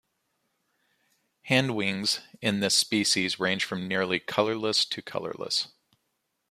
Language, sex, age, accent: English, male, 40-49, United States English